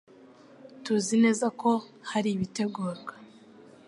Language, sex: Kinyarwanda, female